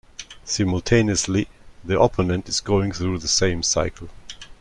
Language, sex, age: English, male, 30-39